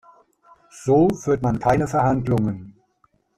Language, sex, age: German, male, 70-79